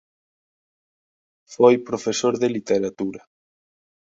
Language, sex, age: Galician, male, 30-39